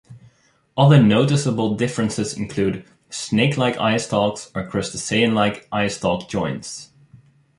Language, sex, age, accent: English, male, 19-29, Dutch